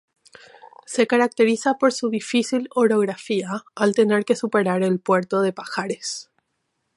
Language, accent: Spanish, Rioplatense: Argentina, Uruguay, este de Bolivia, Paraguay